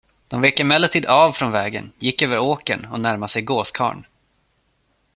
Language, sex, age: Swedish, male, 19-29